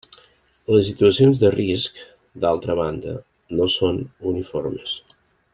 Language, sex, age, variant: Catalan, male, 19-29, Nord-Occidental